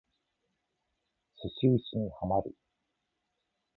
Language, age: Japanese, 50-59